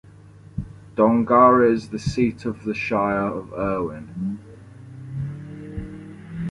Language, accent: English, England English